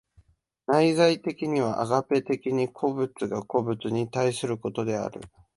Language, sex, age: Japanese, male, 19-29